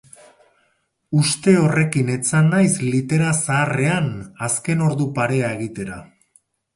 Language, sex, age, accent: Basque, male, 40-49, Erdialdekoa edo Nafarra (Gipuzkoa, Nafarroa)